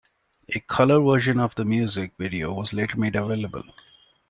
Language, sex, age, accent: English, male, 30-39, India and South Asia (India, Pakistan, Sri Lanka)